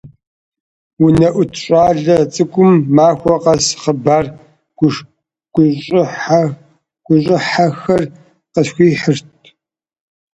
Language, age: Kabardian, 40-49